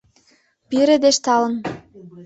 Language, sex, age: Mari, female, under 19